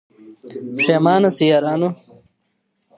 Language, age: Pashto, 19-29